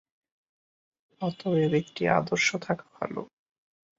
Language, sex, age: Bengali, male, 19-29